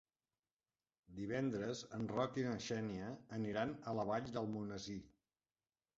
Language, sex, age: Catalan, male, 50-59